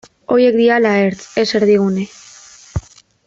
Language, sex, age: Basque, female, 19-29